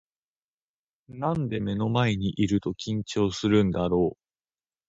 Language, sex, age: Japanese, male, under 19